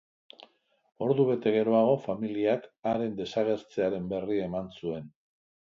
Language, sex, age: Basque, male, 60-69